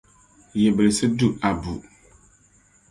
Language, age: Dagbani, 30-39